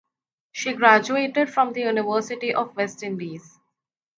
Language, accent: English, India and South Asia (India, Pakistan, Sri Lanka)